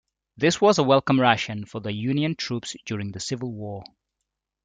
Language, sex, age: English, male, 30-39